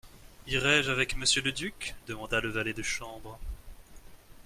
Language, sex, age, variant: French, male, 19-29, Français de métropole